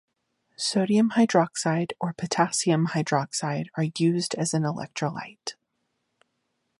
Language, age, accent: English, 19-29, United States English